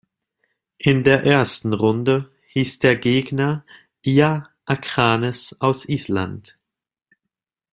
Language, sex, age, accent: German, male, under 19, Schweizerdeutsch